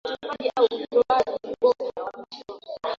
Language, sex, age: Swahili, female, 19-29